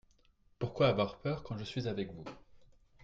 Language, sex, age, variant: French, male, 30-39, Français de métropole